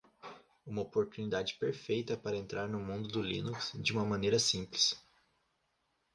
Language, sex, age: Portuguese, male, 19-29